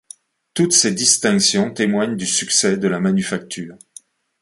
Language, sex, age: French, male, 60-69